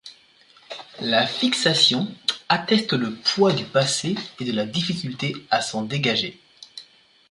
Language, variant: French, Français de métropole